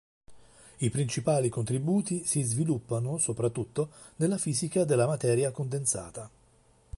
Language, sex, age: Italian, male, 50-59